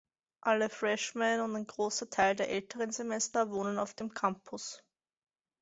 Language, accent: German, Österreichisches Deutsch